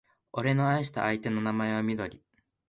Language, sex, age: Japanese, male, 19-29